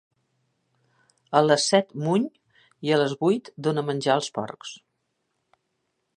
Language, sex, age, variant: Catalan, female, 60-69, Central